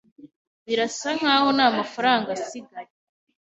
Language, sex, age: Kinyarwanda, female, 19-29